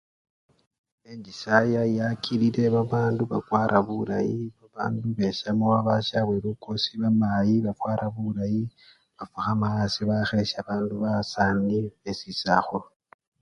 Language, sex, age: Luyia, male, 19-29